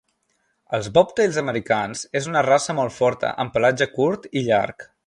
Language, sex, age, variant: Catalan, male, 19-29, Central